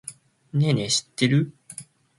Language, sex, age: Japanese, male, 19-29